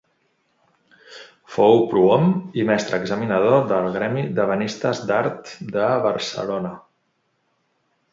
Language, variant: Catalan, Central